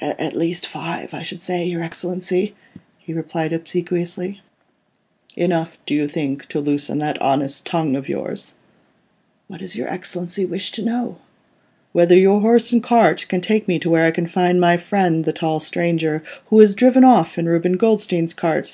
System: none